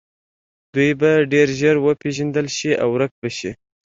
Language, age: Pashto, 30-39